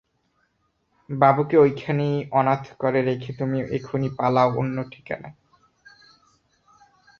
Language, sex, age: Bengali, male, 19-29